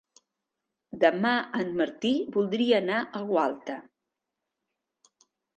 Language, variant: Catalan, Central